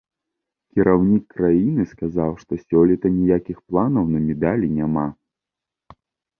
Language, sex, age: Belarusian, male, 30-39